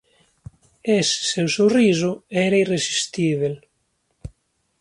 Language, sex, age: Galician, male, 40-49